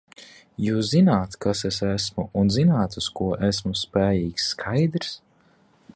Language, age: Latvian, 19-29